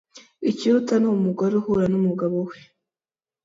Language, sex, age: Kinyarwanda, female, 19-29